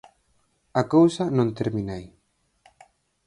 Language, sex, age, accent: Galician, male, 19-29, Central (gheada); Normativo (estándar)